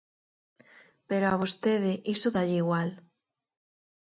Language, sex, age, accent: Galician, female, 30-39, Normativo (estándar)